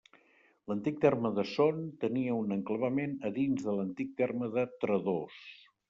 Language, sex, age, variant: Catalan, male, 60-69, Septentrional